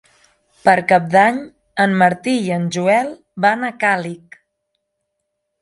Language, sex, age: Catalan, female, 30-39